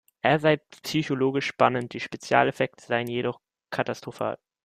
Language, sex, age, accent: German, male, 19-29, Deutschland Deutsch